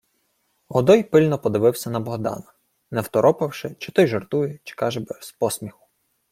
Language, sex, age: Ukrainian, male, 19-29